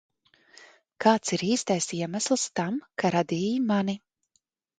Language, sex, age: Latvian, female, 30-39